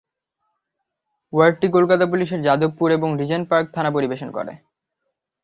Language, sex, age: Bengali, male, under 19